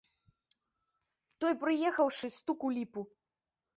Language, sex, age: Belarusian, female, 30-39